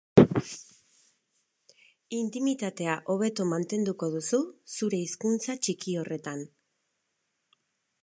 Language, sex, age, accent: Basque, female, 50-59, Erdialdekoa edo Nafarra (Gipuzkoa, Nafarroa)